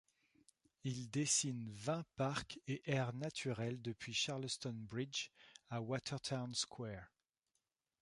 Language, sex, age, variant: French, male, 30-39, Français de métropole